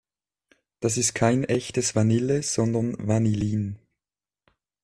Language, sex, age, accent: German, male, 30-39, Schweizerdeutsch